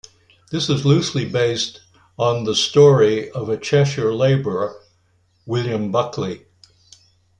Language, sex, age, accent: English, male, 80-89, Canadian English